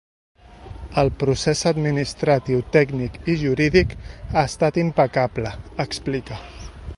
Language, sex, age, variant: Catalan, male, 40-49, Central